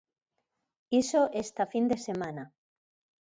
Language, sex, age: Galician, female, 50-59